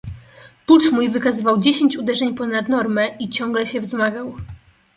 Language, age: Polish, 19-29